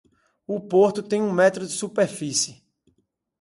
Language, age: Portuguese, 40-49